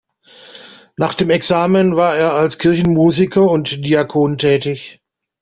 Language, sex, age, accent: German, male, 50-59, Deutschland Deutsch